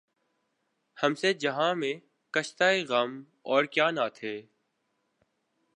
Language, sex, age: Urdu, male, 19-29